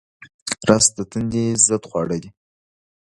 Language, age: Pashto, 19-29